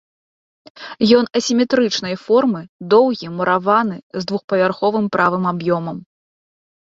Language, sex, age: Belarusian, female, 30-39